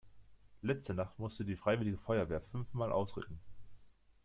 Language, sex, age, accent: German, male, 19-29, Deutschland Deutsch